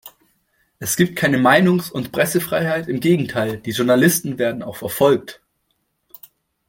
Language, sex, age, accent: German, male, 19-29, Deutschland Deutsch